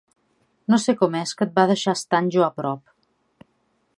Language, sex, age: Catalan, female, 40-49